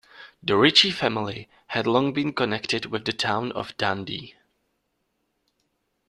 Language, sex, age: English, male, 19-29